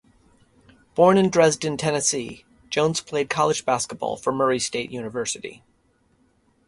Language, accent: English, United States English